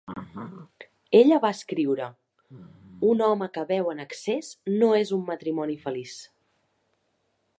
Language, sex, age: Catalan, female, 30-39